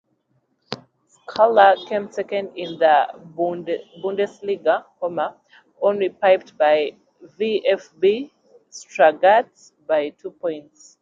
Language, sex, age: English, female, 30-39